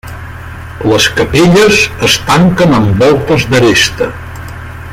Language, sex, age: Catalan, male, 60-69